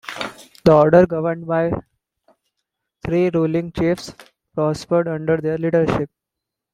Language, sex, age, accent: English, male, 19-29, India and South Asia (India, Pakistan, Sri Lanka)